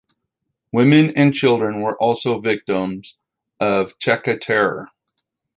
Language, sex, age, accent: English, male, 50-59, United States English